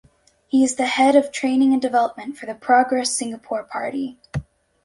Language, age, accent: English, under 19, United States English